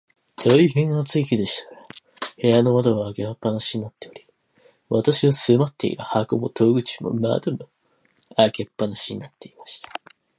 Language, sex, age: Japanese, male, 19-29